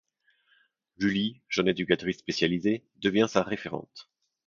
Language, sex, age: French, male, 30-39